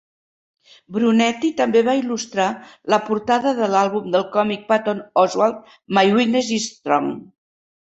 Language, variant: Catalan, Central